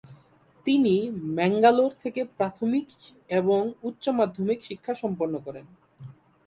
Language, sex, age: Bengali, male, 19-29